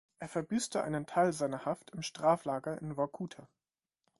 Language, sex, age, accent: German, male, 19-29, Deutschland Deutsch